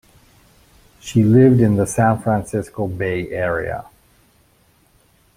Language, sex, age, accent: English, male, 50-59, United States English